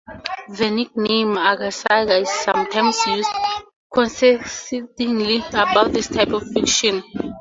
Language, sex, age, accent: English, female, 19-29, Southern African (South Africa, Zimbabwe, Namibia)